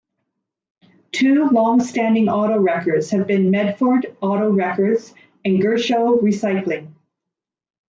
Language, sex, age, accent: English, female, 40-49, Canadian English